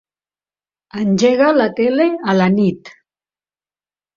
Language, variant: Catalan, Central